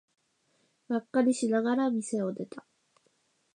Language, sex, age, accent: Japanese, female, 19-29, 標準語